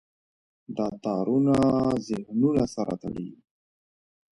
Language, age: Pashto, 19-29